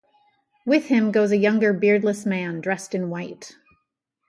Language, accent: English, United States English